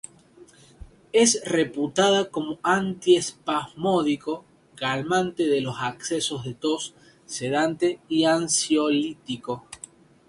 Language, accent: Spanish, Rioplatense: Argentina, Uruguay, este de Bolivia, Paraguay